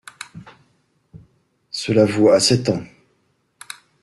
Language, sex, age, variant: French, male, 50-59, Français de métropole